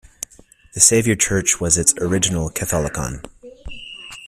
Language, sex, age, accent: English, male, 30-39, United States English